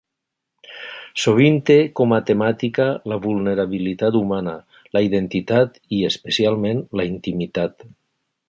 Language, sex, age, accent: Catalan, male, 60-69, valencià